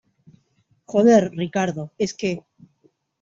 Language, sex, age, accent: Spanish, female, 40-49, Rioplatense: Argentina, Uruguay, este de Bolivia, Paraguay